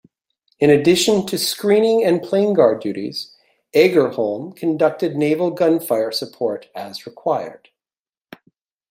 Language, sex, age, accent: English, male, 40-49, United States English